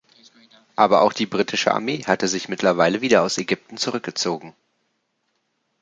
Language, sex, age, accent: German, male, 30-39, Deutschland Deutsch